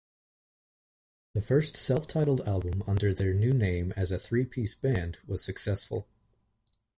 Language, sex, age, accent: English, male, 19-29, United States English